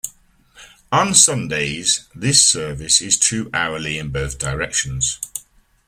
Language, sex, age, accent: English, male, 50-59, England English